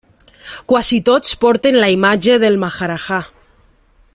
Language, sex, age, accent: Catalan, female, 19-29, valencià